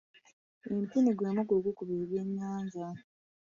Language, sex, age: Ganda, female, 30-39